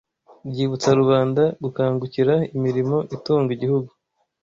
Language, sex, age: Kinyarwanda, male, 19-29